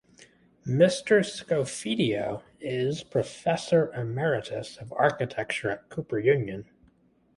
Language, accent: English, United States English